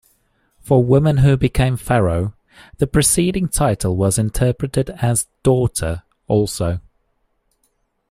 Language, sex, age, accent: English, male, 30-39, Southern African (South Africa, Zimbabwe, Namibia)